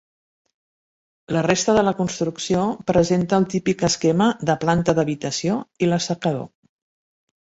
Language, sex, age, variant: Catalan, female, 50-59, Central